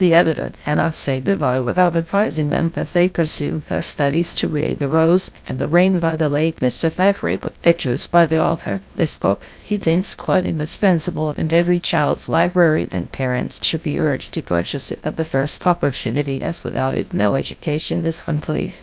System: TTS, GlowTTS